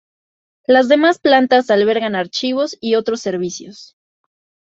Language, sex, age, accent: Spanish, female, 19-29, México